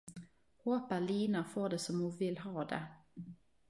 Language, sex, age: Norwegian Nynorsk, female, 30-39